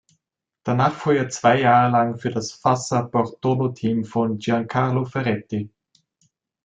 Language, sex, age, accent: German, male, 30-39, Österreichisches Deutsch